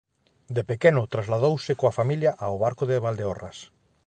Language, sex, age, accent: Galician, male, 30-39, Normativo (estándar)